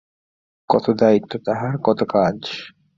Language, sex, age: Bengali, male, 19-29